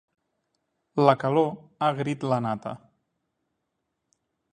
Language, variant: Catalan, Central